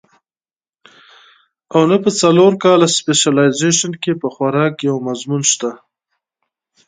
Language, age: Pashto, 30-39